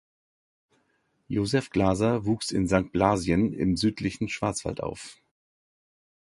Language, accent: German, Deutschland Deutsch